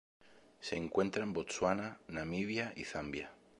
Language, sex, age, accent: Spanish, male, 30-39, España: Sur peninsular (Andalucia, Extremadura, Murcia)